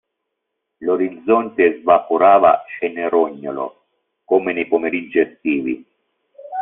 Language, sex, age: Italian, male, 50-59